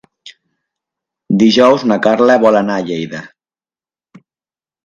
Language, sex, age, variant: Catalan, male, 40-49, Nord-Occidental